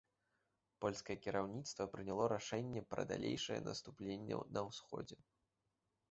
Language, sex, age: Belarusian, male, 19-29